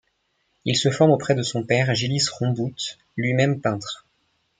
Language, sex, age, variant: French, male, 19-29, Français de métropole